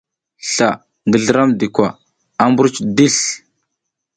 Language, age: South Giziga, 30-39